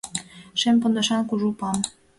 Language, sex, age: Mari, female, 19-29